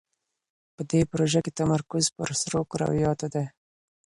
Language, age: Pashto, 19-29